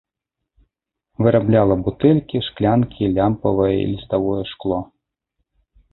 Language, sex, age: Belarusian, male, 30-39